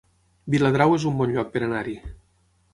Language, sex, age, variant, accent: Catalan, male, 40-49, Tortosí, nord-occidental; Tortosí